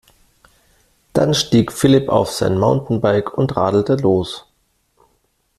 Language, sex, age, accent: German, male, 40-49, Deutschland Deutsch